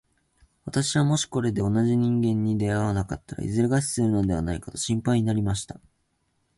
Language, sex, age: Japanese, male, 19-29